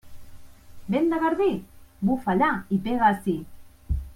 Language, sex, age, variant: Catalan, female, 30-39, Central